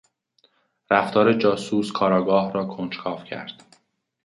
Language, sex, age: Persian, male, 19-29